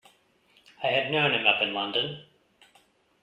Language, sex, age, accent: English, male, 30-39, United States English